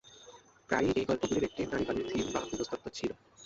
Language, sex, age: Bengali, male, 19-29